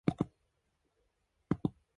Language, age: English, under 19